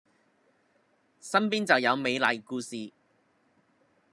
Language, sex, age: Cantonese, female, 19-29